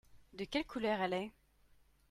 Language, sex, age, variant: French, female, 30-39, Français de métropole